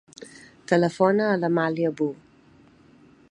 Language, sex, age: Catalan, female, 40-49